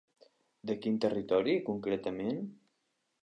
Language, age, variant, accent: Catalan, under 19, Central, central